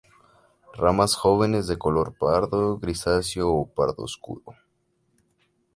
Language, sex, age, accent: Spanish, male, 19-29, México